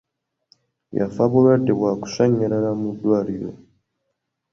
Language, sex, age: Ganda, male, 19-29